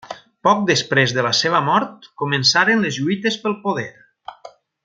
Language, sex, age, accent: Catalan, male, 40-49, valencià